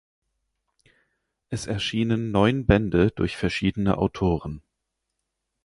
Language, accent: German, Deutschland Deutsch